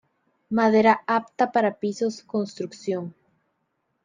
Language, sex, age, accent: Spanish, female, 19-29, América central